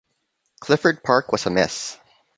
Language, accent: English, Filipino